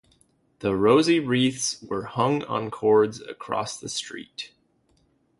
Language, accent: English, United States English